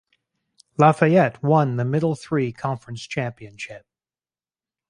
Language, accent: English, Canadian English